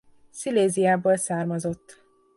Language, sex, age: Hungarian, female, 19-29